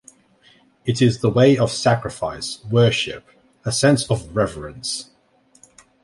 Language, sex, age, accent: English, male, 30-39, Australian English